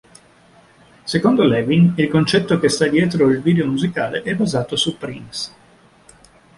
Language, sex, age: Italian, male, 50-59